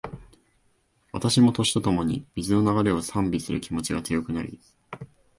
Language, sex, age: Japanese, male, 19-29